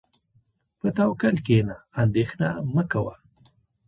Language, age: Pashto, 30-39